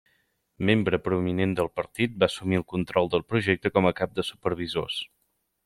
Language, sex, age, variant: Catalan, male, 30-39, Central